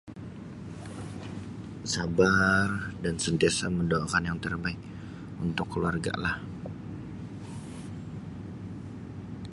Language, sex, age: Sabah Malay, male, 19-29